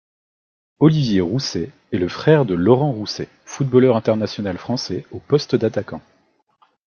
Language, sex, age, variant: French, male, 19-29, Français de métropole